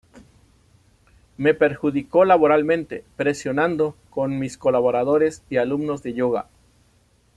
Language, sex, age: Spanish, male, 40-49